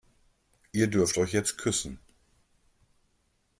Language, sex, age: German, male, 50-59